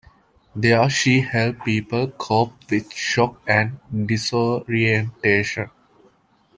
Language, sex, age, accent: English, male, 19-29, England English